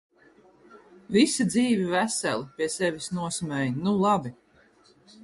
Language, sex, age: Latvian, female, 30-39